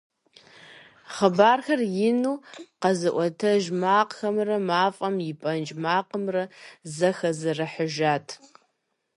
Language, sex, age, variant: Kabardian, female, 30-39, Адыгэбзэ (Къэбэрдей, Кирил, псоми зэдай)